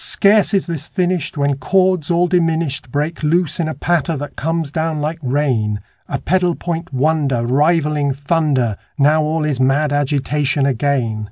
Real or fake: real